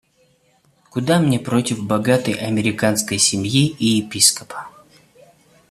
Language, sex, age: Russian, male, 19-29